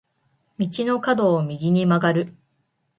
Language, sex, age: Japanese, female, 19-29